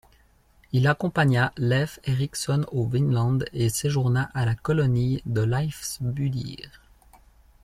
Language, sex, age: French, male, 30-39